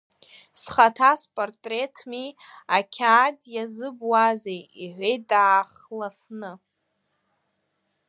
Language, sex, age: Abkhazian, female, under 19